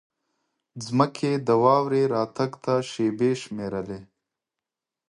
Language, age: Pashto, 30-39